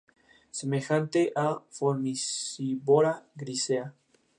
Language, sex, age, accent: Spanish, male, 19-29, México